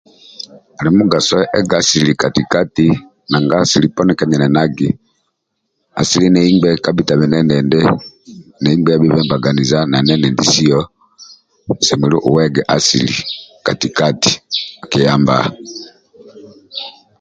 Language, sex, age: Amba (Uganda), male, 50-59